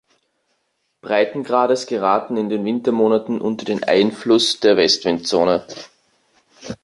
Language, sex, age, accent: German, male, 19-29, Österreichisches Deutsch